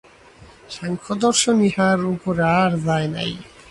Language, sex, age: Bengali, male, 19-29